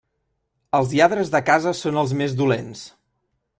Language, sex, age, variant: Catalan, male, 19-29, Central